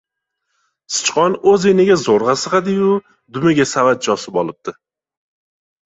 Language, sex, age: Uzbek, male, 19-29